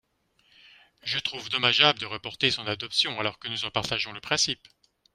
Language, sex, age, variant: French, male, 40-49, Français de métropole